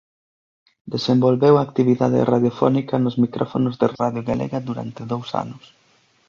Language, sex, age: Galician, male, 19-29